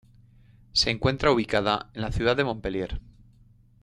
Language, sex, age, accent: Spanish, male, 40-49, España: Norte peninsular (Asturias, Castilla y León, Cantabria, País Vasco, Navarra, Aragón, La Rioja, Guadalajara, Cuenca)